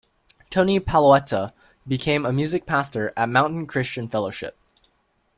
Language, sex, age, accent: English, male, under 19, United States English